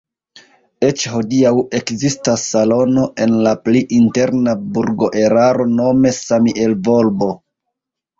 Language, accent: Esperanto, Internacia